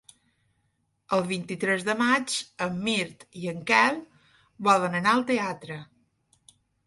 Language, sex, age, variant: Catalan, female, 40-49, Balear